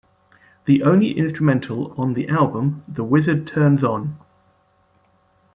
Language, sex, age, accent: English, male, 30-39, England English